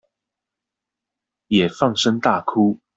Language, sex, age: Chinese, male, 19-29